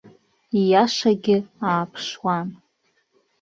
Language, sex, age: Abkhazian, female, 19-29